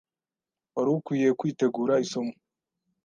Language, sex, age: Kinyarwanda, male, 19-29